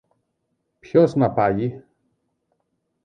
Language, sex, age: Greek, male, 40-49